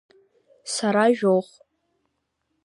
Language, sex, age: Abkhazian, female, under 19